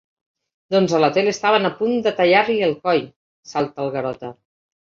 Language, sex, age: Catalan, female, 60-69